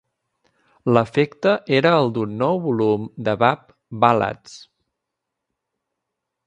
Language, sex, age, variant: Catalan, male, 19-29, Central